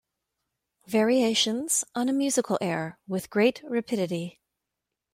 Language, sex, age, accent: English, female, 50-59, United States English